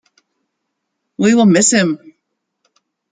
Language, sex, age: English, female, 70-79